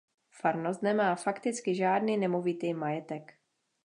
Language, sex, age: Czech, female, 19-29